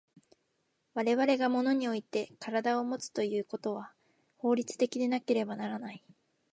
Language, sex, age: Japanese, female, 19-29